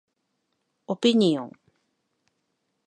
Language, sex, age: Japanese, female, 40-49